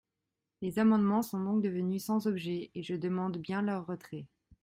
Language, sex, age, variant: French, female, 19-29, Français de métropole